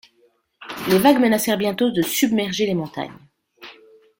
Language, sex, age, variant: French, female, 50-59, Français de métropole